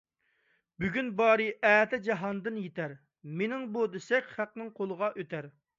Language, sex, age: Uyghur, male, 30-39